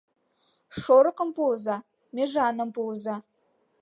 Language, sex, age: Mari, female, under 19